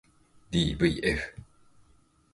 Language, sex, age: Japanese, male, 19-29